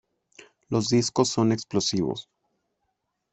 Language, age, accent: Spanish, under 19, México